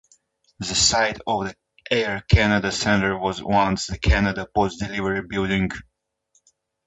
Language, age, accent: English, 19-29, United States English; England English